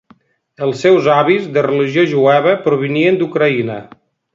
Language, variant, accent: Catalan, Nord-Occidental, nord-occidental